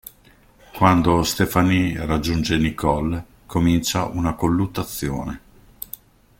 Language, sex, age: Italian, male, 50-59